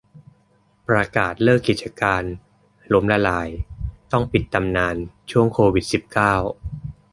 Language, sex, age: Thai, male, 30-39